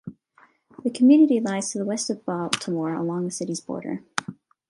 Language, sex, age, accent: English, female, 19-29, United States English